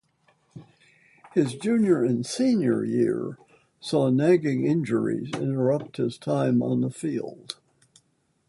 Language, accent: English, United States English